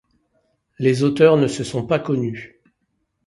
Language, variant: French, Français de métropole